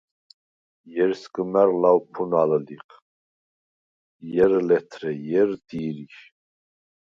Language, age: Svan, 30-39